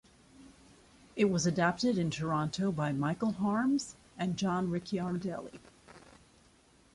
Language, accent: English, United States English